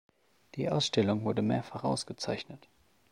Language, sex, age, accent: German, male, 19-29, Deutschland Deutsch